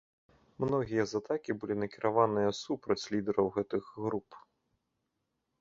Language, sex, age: Belarusian, male, 30-39